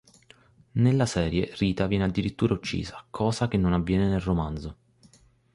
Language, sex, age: Italian, male, 19-29